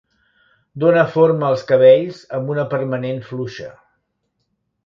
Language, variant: Catalan, Central